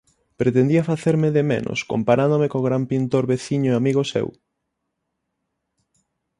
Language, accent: Galician, Oriental (común en zona oriental); Normativo (estándar)